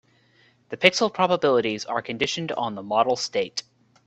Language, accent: English, United States English